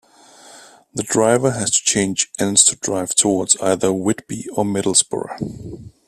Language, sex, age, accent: English, male, 30-39, United States English